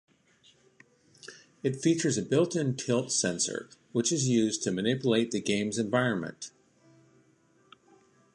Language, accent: English, United States English